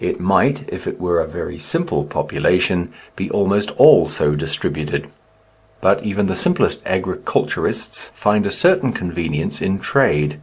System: none